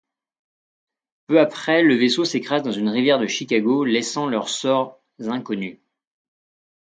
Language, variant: French, Français de métropole